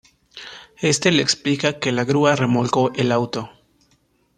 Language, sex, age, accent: Spanish, male, 19-29, México